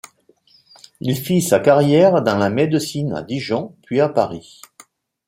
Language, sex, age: French, male, 50-59